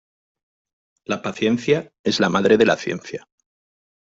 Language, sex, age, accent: Spanish, male, 40-49, España: Norte peninsular (Asturias, Castilla y León, Cantabria, País Vasco, Navarra, Aragón, La Rioja, Guadalajara, Cuenca)